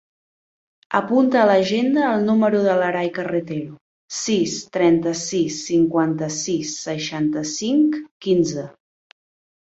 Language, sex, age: Catalan, female, 30-39